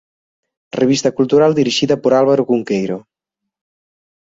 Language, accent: Galician, Atlántico (seseo e gheada)